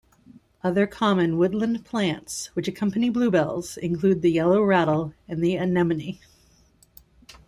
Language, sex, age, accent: English, female, 30-39, United States English